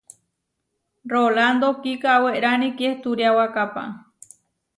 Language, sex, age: Huarijio, female, 19-29